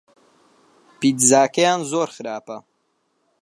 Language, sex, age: Central Kurdish, male, 19-29